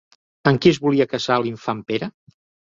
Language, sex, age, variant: Catalan, male, 60-69, Central